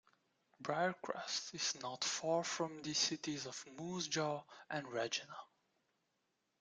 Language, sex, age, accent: English, male, 19-29, United States English